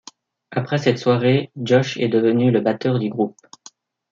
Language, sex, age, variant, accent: French, male, 19-29, Français d'Europe, Français de Suisse